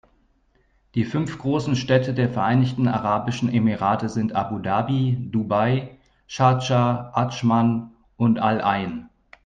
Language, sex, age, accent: German, male, 30-39, Deutschland Deutsch